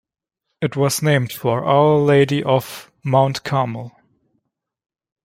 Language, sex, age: English, male, 19-29